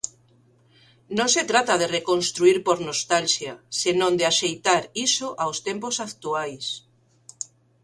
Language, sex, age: Galician, female, 50-59